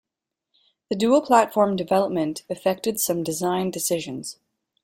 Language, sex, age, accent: English, female, 19-29, United States English